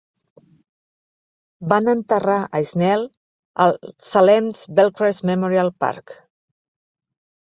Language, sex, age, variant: Catalan, female, 40-49, Central